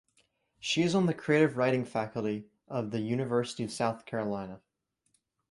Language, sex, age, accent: English, male, under 19, United States English